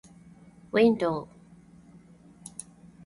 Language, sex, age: Japanese, female, 30-39